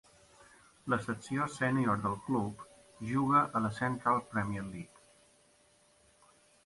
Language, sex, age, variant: Catalan, male, 40-49, Balear